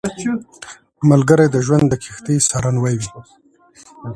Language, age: Pashto, 30-39